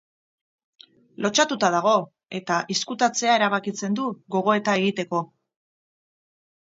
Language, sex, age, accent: Basque, female, 50-59, Erdialdekoa edo Nafarra (Gipuzkoa, Nafarroa)